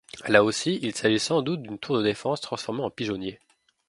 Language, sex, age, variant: French, male, 19-29, Français de métropole